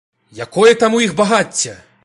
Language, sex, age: Belarusian, male, 19-29